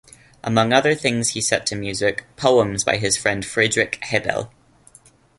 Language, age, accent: English, 19-29, Canadian English